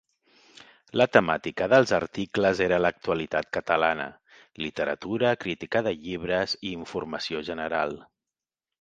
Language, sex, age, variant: Catalan, male, 40-49, Central